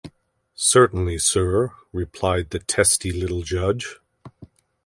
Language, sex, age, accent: English, male, 50-59, Canadian English